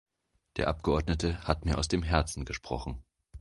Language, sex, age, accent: German, male, 40-49, Deutschland Deutsch